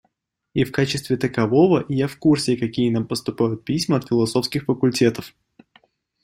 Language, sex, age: Russian, male, 19-29